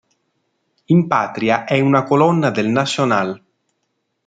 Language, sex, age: Italian, male, 40-49